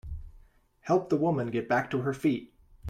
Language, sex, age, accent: English, male, 30-39, United States English